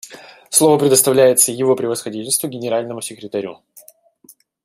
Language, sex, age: Russian, male, 19-29